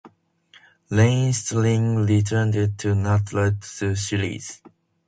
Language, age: English, under 19